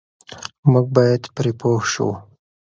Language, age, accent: Pashto, 30-39, پکتیا ولایت، احمدزی